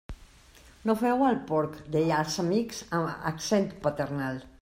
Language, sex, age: Catalan, female, 40-49